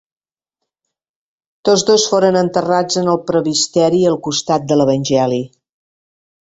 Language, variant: Catalan, Septentrional